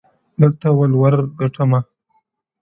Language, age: Pashto, under 19